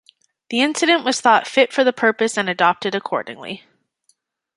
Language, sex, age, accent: English, female, 30-39, Canadian English